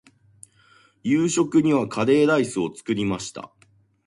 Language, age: Japanese, 30-39